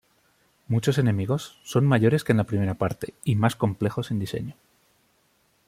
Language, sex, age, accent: Spanish, male, 30-39, España: Centro-Sur peninsular (Madrid, Toledo, Castilla-La Mancha)